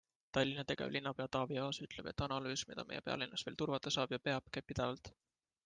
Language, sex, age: Estonian, male, 19-29